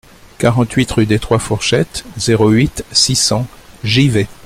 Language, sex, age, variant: French, male, 60-69, Français de métropole